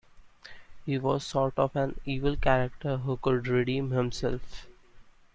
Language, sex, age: English, male, 19-29